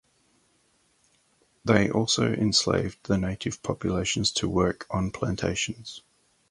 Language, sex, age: English, male, 40-49